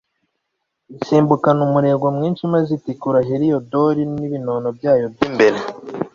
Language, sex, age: Kinyarwanda, male, 19-29